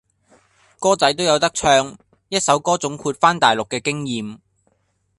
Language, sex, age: Cantonese, male, 19-29